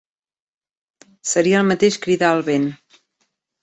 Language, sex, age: Catalan, female, 40-49